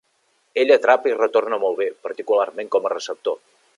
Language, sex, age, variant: Catalan, male, 40-49, Central